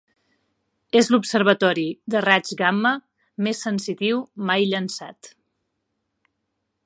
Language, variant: Catalan, Central